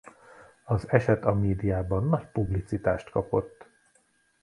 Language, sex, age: Hungarian, male, 30-39